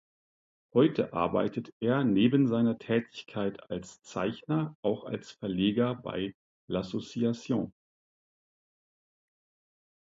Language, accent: German, Deutschland Deutsch